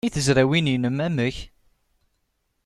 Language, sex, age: Kabyle, male, 30-39